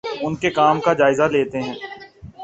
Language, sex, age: Urdu, male, 40-49